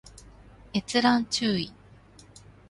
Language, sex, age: Japanese, female, 30-39